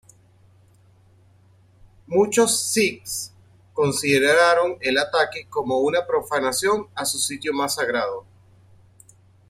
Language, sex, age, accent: Spanish, male, 40-49, Caribe: Cuba, Venezuela, Puerto Rico, República Dominicana, Panamá, Colombia caribeña, México caribeño, Costa del golfo de México